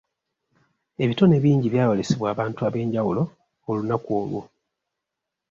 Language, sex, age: Ganda, male, 30-39